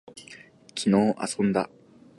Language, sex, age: Japanese, male, 19-29